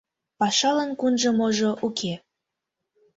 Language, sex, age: Mari, female, under 19